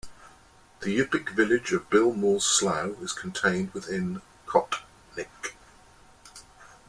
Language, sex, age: English, male, 50-59